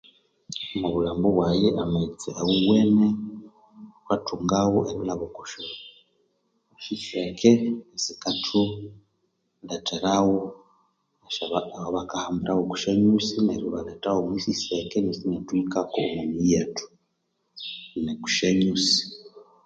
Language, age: Konzo, 19-29